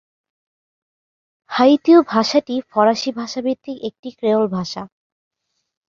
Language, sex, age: Bengali, female, 19-29